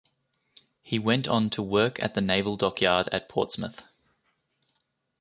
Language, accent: English, Australian English